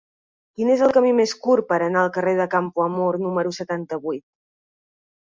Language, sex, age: Catalan, female, 30-39